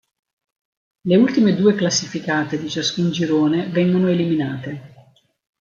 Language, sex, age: Italian, female, 50-59